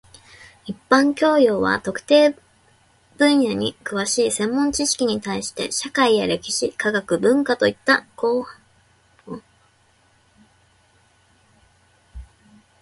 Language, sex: Japanese, female